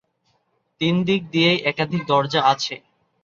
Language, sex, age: Bengali, male, 19-29